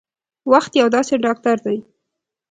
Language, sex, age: Pashto, female, 19-29